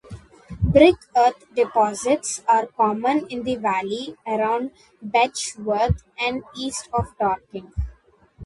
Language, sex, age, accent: English, female, under 19, India and South Asia (India, Pakistan, Sri Lanka)